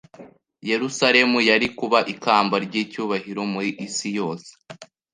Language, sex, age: Kinyarwanda, male, under 19